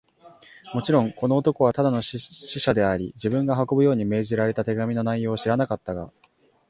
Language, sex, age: Japanese, male, 19-29